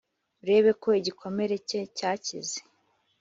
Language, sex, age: Kinyarwanda, female, 19-29